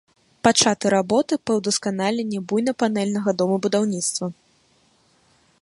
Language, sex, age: Belarusian, female, 19-29